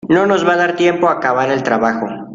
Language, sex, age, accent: Spanish, male, 19-29, México